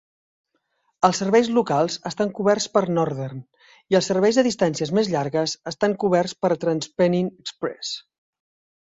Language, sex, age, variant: Catalan, male, 40-49, Central